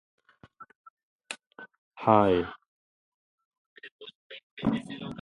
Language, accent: English, United States English